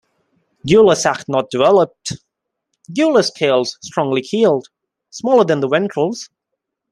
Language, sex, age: English, male, 19-29